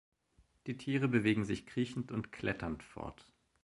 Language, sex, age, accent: German, male, 30-39, Deutschland Deutsch